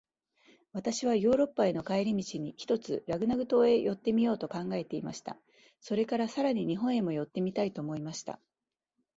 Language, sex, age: Japanese, female, 40-49